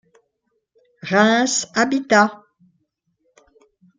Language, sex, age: French, female, 70-79